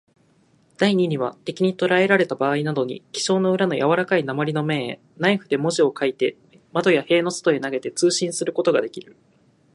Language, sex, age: Japanese, male, 19-29